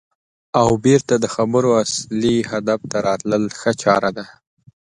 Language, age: Pashto, 19-29